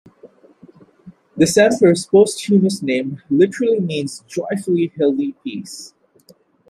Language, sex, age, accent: English, male, 30-39, India and South Asia (India, Pakistan, Sri Lanka)